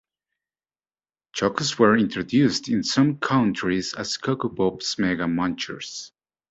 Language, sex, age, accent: English, male, 40-49, United States English